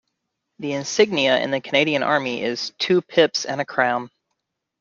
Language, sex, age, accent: English, male, 30-39, United States English